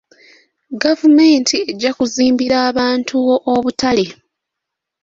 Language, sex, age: Ganda, female, 19-29